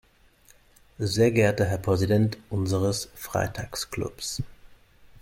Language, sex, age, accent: German, male, 30-39, Deutschland Deutsch